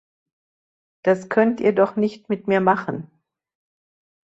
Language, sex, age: German, female, 60-69